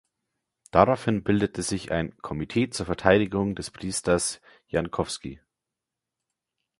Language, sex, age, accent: German, male, 19-29, Deutschland Deutsch